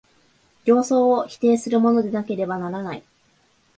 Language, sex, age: Japanese, female, 19-29